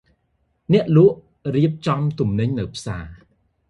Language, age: Khmer, 30-39